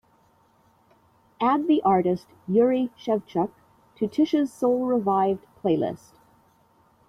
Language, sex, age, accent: English, female, 50-59, United States English